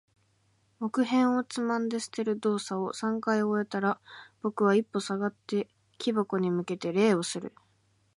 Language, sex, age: Japanese, female, 19-29